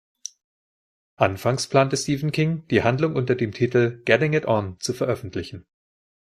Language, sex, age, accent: German, male, 30-39, Deutschland Deutsch